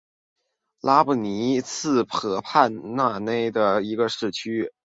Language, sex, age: Chinese, male, 19-29